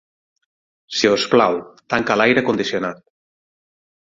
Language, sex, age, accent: Catalan, male, 40-49, central; nord-occidental